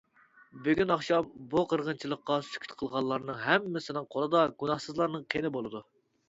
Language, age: Uyghur, 19-29